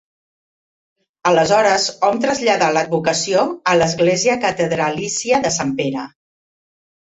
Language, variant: Catalan, Central